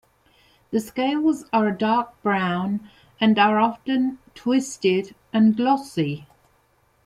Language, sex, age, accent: English, female, 50-59, England English